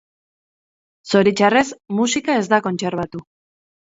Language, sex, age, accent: Basque, female, 30-39, Mendebalekoa (Araba, Bizkaia, Gipuzkoako mendebaleko herri batzuk)